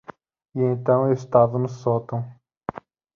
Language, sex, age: Portuguese, male, 19-29